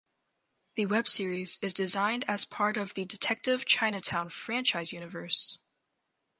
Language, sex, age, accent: English, female, under 19, United States English